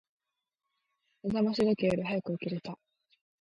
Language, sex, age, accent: Japanese, female, 19-29, 標準語